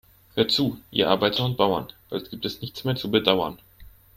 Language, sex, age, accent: German, male, under 19, Deutschland Deutsch